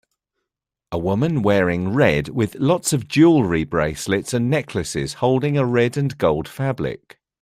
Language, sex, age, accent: English, male, 40-49, England English